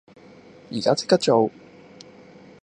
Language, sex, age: Cantonese, male, 19-29